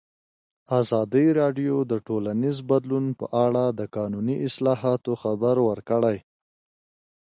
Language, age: Pashto, 19-29